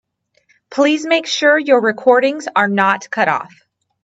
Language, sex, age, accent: English, female, 30-39, United States English